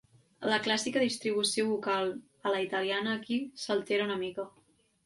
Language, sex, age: Catalan, female, 19-29